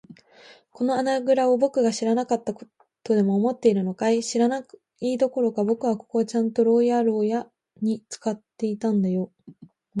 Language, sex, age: Japanese, female, 19-29